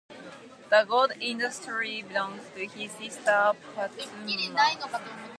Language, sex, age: English, female, 19-29